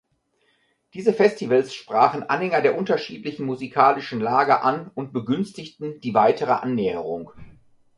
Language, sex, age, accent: German, male, 50-59, Deutschland Deutsch